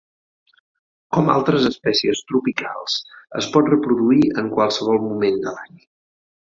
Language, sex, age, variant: Catalan, male, 40-49, Central